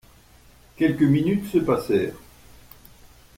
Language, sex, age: French, male, 70-79